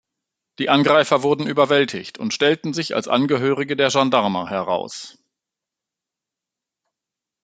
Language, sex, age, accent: German, male, 40-49, Deutschland Deutsch